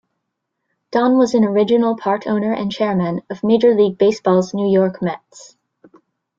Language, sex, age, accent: English, female, 30-39, United States English